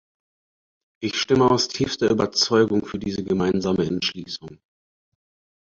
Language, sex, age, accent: German, male, 30-39, Deutschland Deutsch